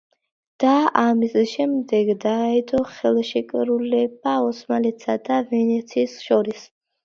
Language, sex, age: Georgian, female, under 19